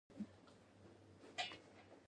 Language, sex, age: Pashto, female, 30-39